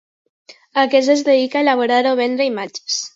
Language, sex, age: Catalan, female, under 19